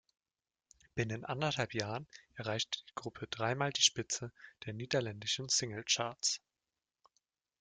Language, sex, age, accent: German, male, 19-29, Deutschland Deutsch